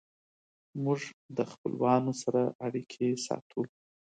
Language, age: Pashto, 30-39